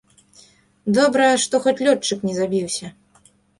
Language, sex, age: Belarusian, female, 19-29